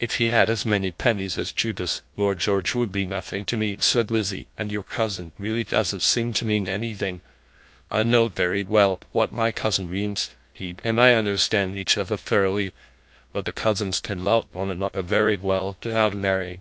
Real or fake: fake